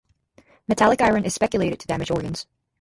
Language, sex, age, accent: English, female, 19-29, United States English